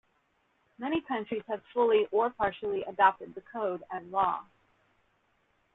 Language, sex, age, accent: English, female, 40-49, United States English